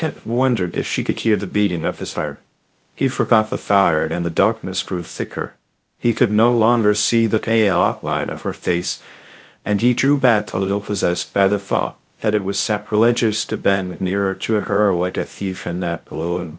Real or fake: fake